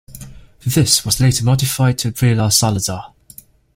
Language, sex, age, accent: English, male, 19-29, England English